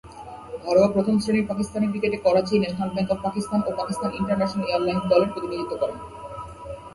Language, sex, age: Bengali, male, 19-29